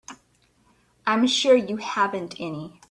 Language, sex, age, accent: English, female, 40-49, United States English